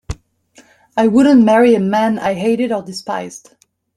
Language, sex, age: English, male, 19-29